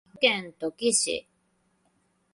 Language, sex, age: Japanese, female, 30-39